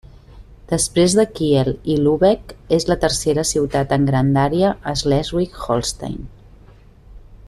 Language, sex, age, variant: Catalan, female, 40-49, Nord-Occidental